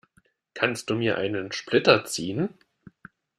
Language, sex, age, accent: German, male, 19-29, Deutschland Deutsch